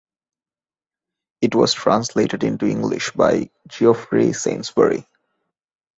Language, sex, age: English, male, 19-29